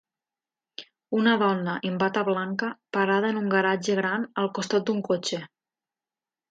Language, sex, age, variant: Catalan, female, 19-29, Nord-Occidental